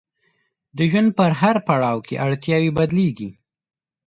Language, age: Pashto, 19-29